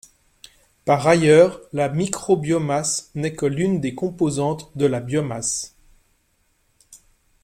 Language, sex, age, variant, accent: French, male, 40-49, Français d'Europe, Français de Suisse